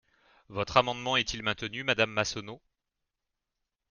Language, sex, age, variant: French, male, 40-49, Français de métropole